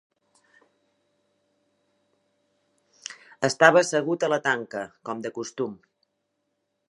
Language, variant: Catalan, Central